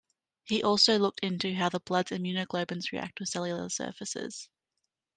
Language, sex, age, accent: English, female, 19-29, Australian English